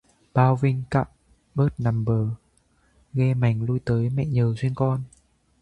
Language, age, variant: Vietnamese, 19-29, Hà Nội